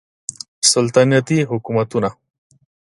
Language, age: Pashto, 30-39